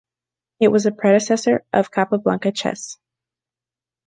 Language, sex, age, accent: English, female, under 19, United States English